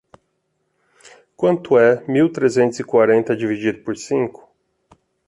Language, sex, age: Portuguese, male, 40-49